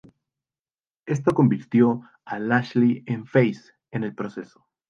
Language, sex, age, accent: Spanish, male, 19-29, México